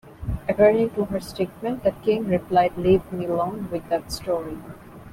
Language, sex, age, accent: English, female, 19-29, India and South Asia (India, Pakistan, Sri Lanka)